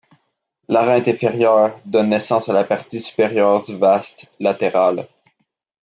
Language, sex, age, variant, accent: French, male, 19-29, Français d'Amérique du Nord, Français du Canada